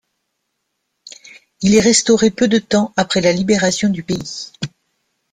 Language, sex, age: French, female, 50-59